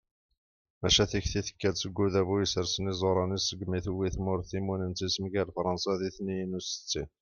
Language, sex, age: Kabyle, male, 50-59